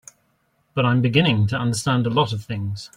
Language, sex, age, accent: English, male, 40-49, England English